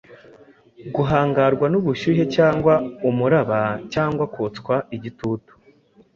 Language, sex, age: Kinyarwanda, male, 19-29